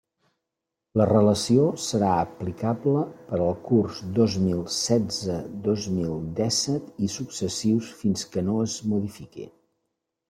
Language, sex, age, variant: Catalan, male, 50-59, Central